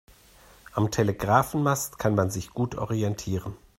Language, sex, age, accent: German, male, 40-49, Deutschland Deutsch